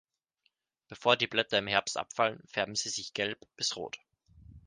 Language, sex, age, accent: German, male, 19-29, Österreichisches Deutsch